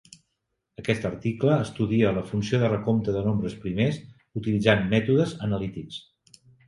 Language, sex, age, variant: Catalan, male, 50-59, Central